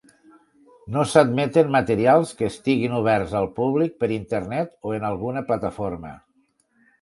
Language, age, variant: Catalan, 60-69, Tortosí